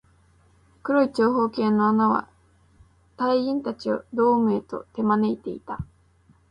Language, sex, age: Japanese, female, 19-29